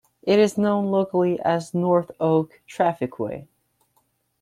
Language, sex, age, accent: English, male, 19-29, England English